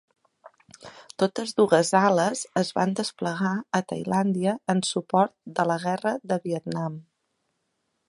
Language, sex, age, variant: Catalan, female, 40-49, Central